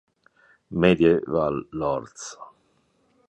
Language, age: Italian, 50-59